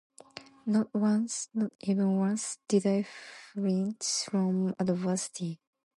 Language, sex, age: English, female, 19-29